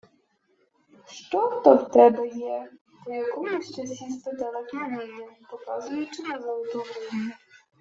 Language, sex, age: Ukrainian, female, 19-29